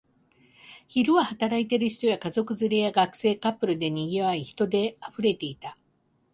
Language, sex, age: Japanese, female, 50-59